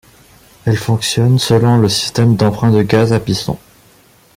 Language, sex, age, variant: French, male, 19-29, Français de métropole